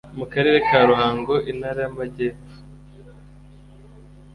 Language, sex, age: Kinyarwanda, male, 19-29